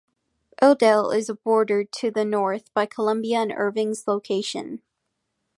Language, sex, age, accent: English, female, under 19, United States English